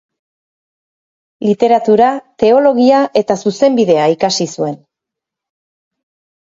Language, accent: Basque, Erdialdekoa edo Nafarra (Gipuzkoa, Nafarroa)